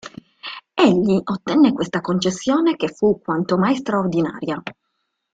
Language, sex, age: Italian, female, 40-49